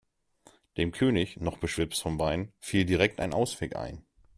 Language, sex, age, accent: German, male, 30-39, Deutschland Deutsch